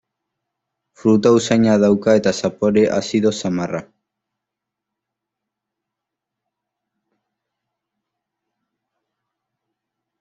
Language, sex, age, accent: Basque, male, under 19, Erdialdekoa edo Nafarra (Gipuzkoa, Nafarroa)